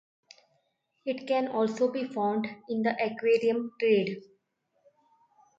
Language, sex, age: English, female, 19-29